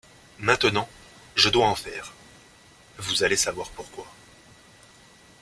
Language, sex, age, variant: French, male, 30-39, Français de métropole